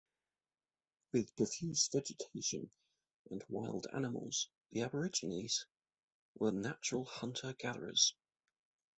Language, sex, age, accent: English, male, 40-49, England English